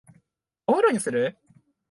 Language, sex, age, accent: Japanese, male, 19-29, 標準語